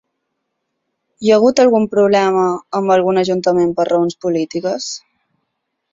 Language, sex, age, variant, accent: Catalan, female, 19-29, Balear, menorquí